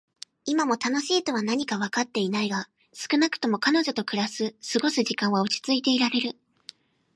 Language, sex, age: Japanese, female, 19-29